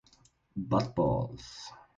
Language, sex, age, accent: German, male, 19-29, Deutschland Deutsch